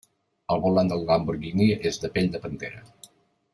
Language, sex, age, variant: Catalan, male, 50-59, Central